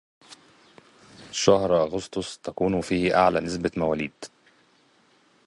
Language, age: Arabic, 30-39